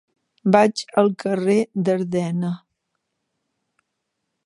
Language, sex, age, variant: Catalan, female, 50-59, Central